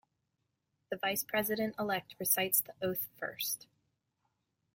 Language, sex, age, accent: English, female, 30-39, United States English